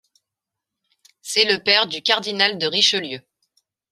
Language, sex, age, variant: French, female, 40-49, Français de métropole